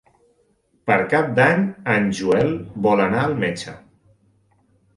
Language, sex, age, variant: Catalan, male, 30-39, Central